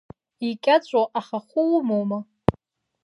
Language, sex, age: Abkhazian, female, 19-29